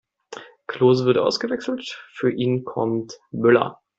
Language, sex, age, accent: German, male, 19-29, Deutschland Deutsch